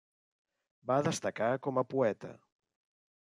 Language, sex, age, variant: Catalan, male, 50-59, Central